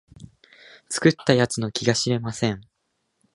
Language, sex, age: Japanese, male, 19-29